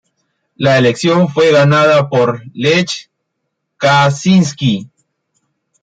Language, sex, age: Spanish, male, 30-39